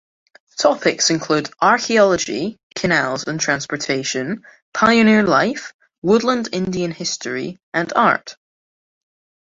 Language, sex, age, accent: English, male, under 19, Scottish English